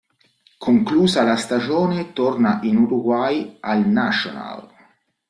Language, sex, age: Italian, male, 40-49